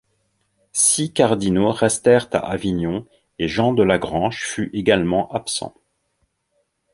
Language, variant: French, Français de métropole